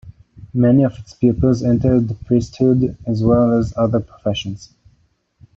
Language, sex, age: English, male, 19-29